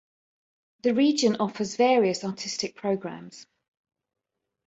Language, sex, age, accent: English, female, 50-59, England English